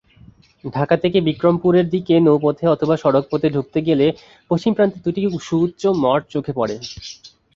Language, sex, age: Bengali, male, under 19